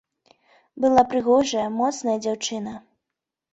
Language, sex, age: Belarusian, female, 19-29